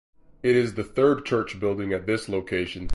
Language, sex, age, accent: English, male, 40-49, United States English